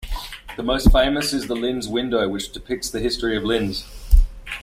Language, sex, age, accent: English, male, 19-29, Australian English